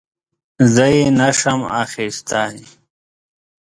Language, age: Pashto, 30-39